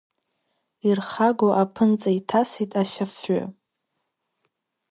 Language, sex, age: Abkhazian, female, under 19